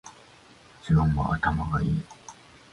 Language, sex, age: Japanese, male, 50-59